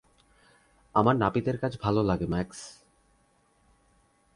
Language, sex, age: Bengali, male, 19-29